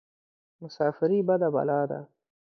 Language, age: Pashto, 19-29